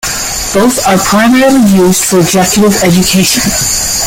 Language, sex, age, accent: English, female, 30-39, Canadian English